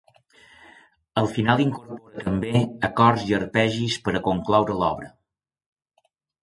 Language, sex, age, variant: Catalan, male, 60-69, Balear